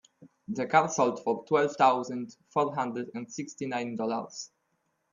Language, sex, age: English, male, under 19